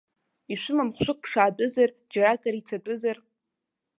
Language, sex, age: Abkhazian, female, 19-29